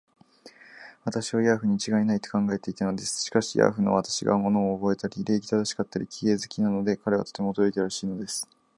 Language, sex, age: Japanese, male, 19-29